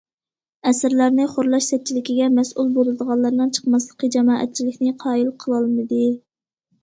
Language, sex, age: Uyghur, female, 19-29